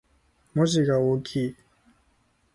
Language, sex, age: Japanese, male, 19-29